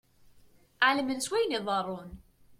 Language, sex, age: Kabyle, female, 19-29